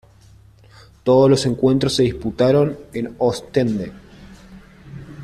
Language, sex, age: Spanish, male, 30-39